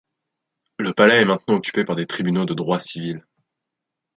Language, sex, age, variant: French, male, 19-29, Français de métropole